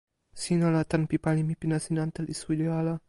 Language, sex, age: Toki Pona, male, under 19